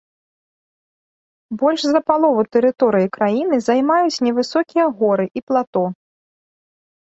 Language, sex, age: Belarusian, female, 30-39